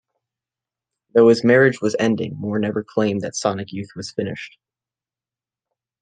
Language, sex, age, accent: English, male, 19-29, United States English